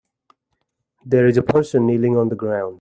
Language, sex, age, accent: English, male, 30-39, India and South Asia (India, Pakistan, Sri Lanka)